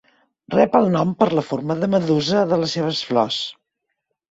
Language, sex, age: Catalan, female, 50-59